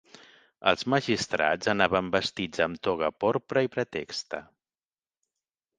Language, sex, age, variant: Catalan, male, 40-49, Central